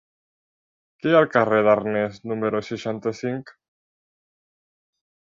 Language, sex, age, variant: Catalan, male, under 19, Nord-Occidental